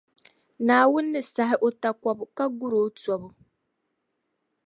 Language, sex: Dagbani, female